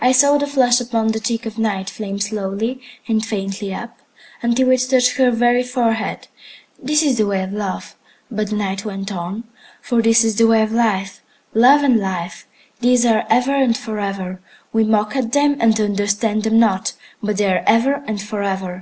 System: none